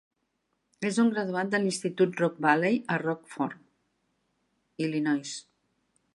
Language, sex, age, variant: Catalan, female, 60-69, Central